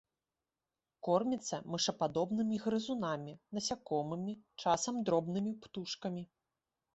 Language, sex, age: Belarusian, female, 30-39